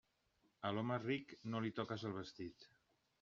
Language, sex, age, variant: Catalan, male, 50-59, Central